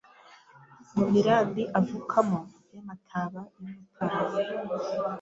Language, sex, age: Kinyarwanda, female, 19-29